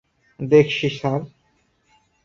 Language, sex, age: Bengali, male, 19-29